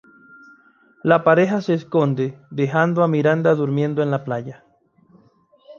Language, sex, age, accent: Spanish, male, 30-39, Caribe: Cuba, Venezuela, Puerto Rico, República Dominicana, Panamá, Colombia caribeña, México caribeño, Costa del golfo de México